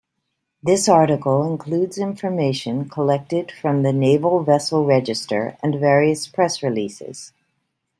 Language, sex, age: English, female, 60-69